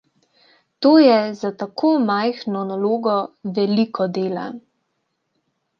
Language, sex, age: Slovenian, female, 19-29